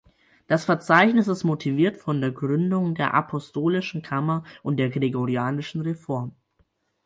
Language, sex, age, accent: German, male, under 19, Deutschland Deutsch